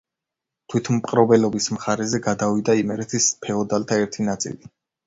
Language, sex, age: Georgian, male, 30-39